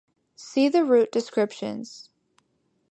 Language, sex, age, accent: English, female, under 19, United States English